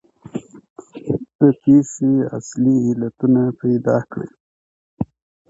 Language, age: Pashto, 30-39